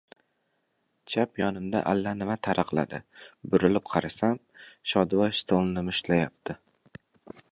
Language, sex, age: Uzbek, male, 19-29